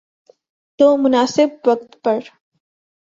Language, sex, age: Urdu, female, 19-29